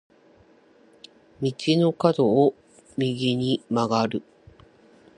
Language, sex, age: Japanese, female, 40-49